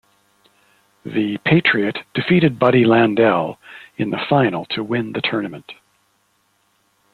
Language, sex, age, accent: English, male, 60-69, Canadian English